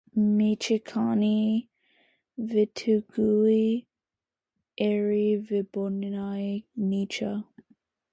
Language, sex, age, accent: English, female, under 19, United States English